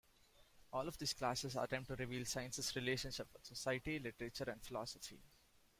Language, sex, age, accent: English, male, 19-29, India and South Asia (India, Pakistan, Sri Lanka)